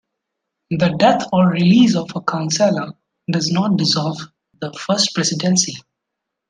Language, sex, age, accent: English, male, 19-29, India and South Asia (India, Pakistan, Sri Lanka)